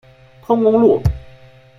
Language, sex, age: Chinese, male, under 19